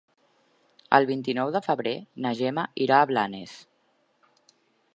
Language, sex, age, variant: Catalan, female, 40-49, Central